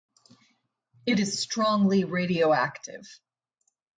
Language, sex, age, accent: English, female, 30-39, United States English